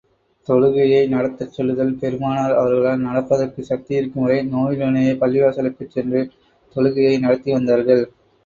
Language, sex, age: Tamil, male, 30-39